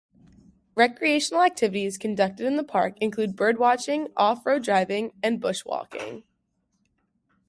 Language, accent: English, United States English